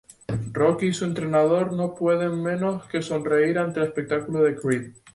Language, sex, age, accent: Spanish, male, 19-29, España: Islas Canarias